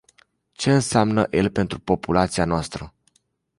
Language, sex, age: Romanian, male, 19-29